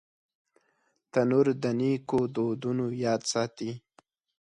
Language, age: Pashto, 19-29